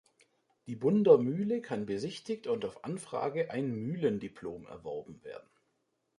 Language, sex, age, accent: German, male, 30-39, Deutschland Deutsch